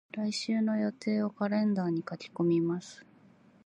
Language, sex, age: Japanese, female, 30-39